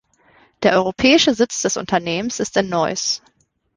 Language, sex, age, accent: German, female, 19-29, Deutschland Deutsch